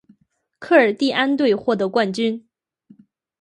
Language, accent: Chinese, 出生地：吉林省